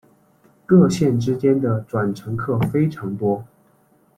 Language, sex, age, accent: Chinese, male, 19-29, 出生地：四川省